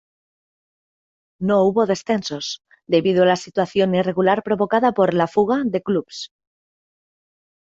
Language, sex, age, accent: Spanish, female, 30-39, España: Centro-Sur peninsular (Madrid, Toledo, Castilla-La Mancha)